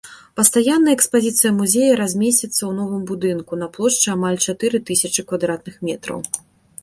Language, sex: Belarusian, female